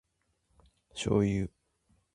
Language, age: English, under 19